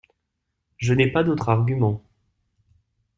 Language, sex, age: French, male, 19-29